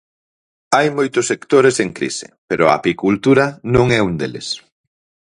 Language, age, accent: Galician, 40-49, Atlántico (seseo e gheada)